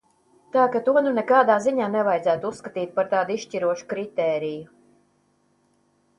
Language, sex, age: Latvian, female, 60-69